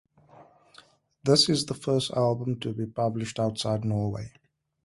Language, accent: English, Southern African (South Africa, Zimbabwe, Namibia)